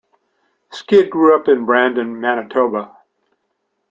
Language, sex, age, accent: English, male, 70-79, Canadian English